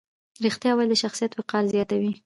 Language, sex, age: Pashto, female, 19-29